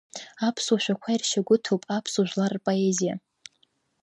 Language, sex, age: Abkhazian, female, under 19